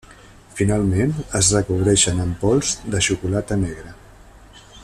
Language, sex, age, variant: Catalan, male, 50-59, Central